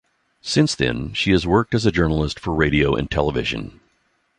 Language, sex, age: English, male, 60-69